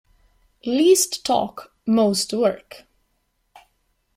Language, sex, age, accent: English, female, 30-39, United States English